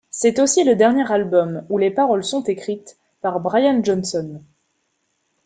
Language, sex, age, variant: French, female, 19-29, Français de métropole